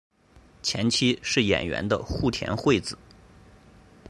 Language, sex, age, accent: Chinese, male, 30-39, 出生地：河南省